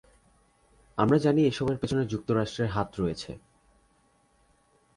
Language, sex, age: Bengali, male, 19-29